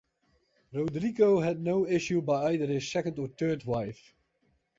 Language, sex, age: English, male, 30-39